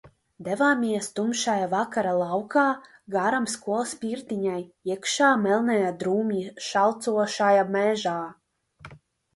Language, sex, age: Latvian, female, 19-29